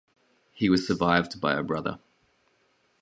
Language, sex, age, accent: English, male, 19-29, Australian English